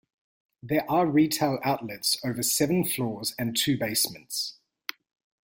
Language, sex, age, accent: English, male, 30-39, Australian English